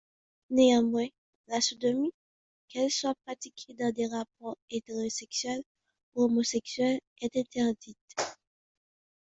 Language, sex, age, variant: French, female, 19-29, Français de métropole